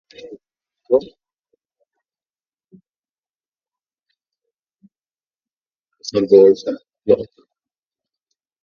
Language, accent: English, India and South Asia (India, Pakistan, Sri Lanka)